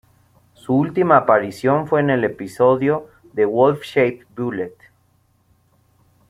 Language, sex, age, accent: Spanish, male, 30-39, México